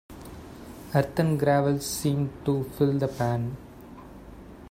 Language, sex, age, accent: English, male, 19-29, India and South Asia (India, Pakistan, Sri Lanka)